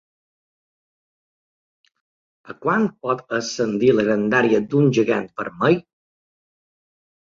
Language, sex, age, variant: Catalan, male, 30-39, Balear